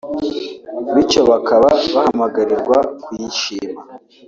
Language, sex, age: Kinyarwanda, male, under 19